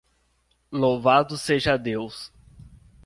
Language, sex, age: Portuguese, male, 19-29